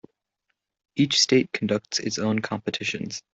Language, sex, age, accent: English, male, under 19, United States English